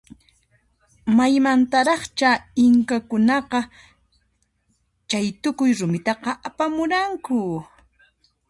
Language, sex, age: Puno Quechua, female, 30-39